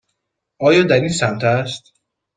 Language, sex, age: Persian, male, 19-29